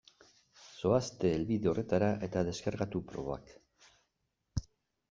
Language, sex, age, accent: Basque, male, 60-69, Erdialdekoa edo Nafarra (Gipuzkoa, Nafarroa)